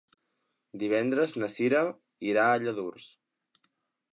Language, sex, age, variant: Catalan, male, 19-29, Central